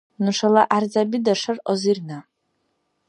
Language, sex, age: Dargwa, female, 19-29